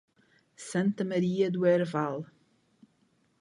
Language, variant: Portuguese, Portuguese (Portugal)